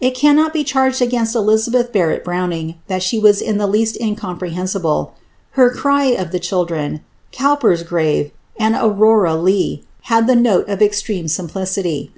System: none